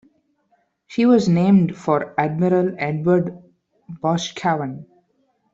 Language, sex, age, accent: English, male, 19-29, India and South Asia (India, Pakistan, Sri Lanka)